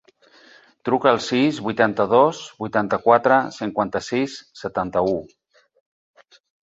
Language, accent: Catalan, Barcelonès